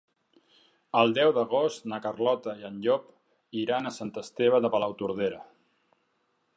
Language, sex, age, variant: Catalan, male, 50-59, Central